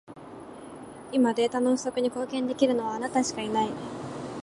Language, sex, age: Japanese, female, 19-29